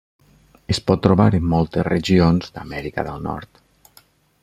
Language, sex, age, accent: Catalan, male, 40-49, valencià